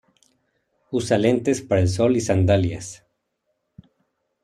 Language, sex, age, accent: Spanish, male, 30-39, México